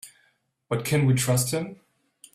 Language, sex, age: English, male, 19-29